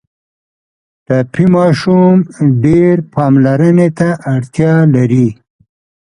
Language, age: Pashto, 70-79